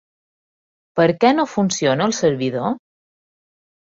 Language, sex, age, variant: Catalan, female, 30-39, Balear